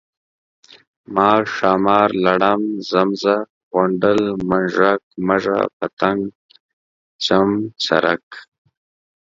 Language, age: Pashto, 19-29